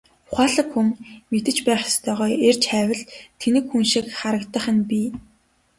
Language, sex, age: Mongolian, female, 19-29